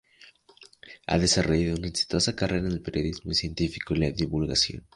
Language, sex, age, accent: Spanish, male, under 19, México